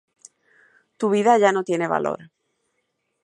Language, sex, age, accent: Spanish, male, under 19, Caribe: Cuba, Venezuela, Puerto Rico, República Dominicana, Panamá, Colombia caribeña, México caribeño, Costa del golfo de México